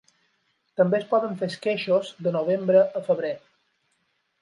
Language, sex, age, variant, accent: Catalan, male, 30-39, Balear, mallorquí